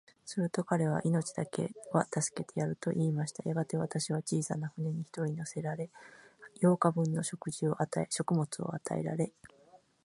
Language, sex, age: Japanese, female, 50-59